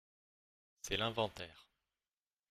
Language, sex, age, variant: French, male, 19-29, Français de métropole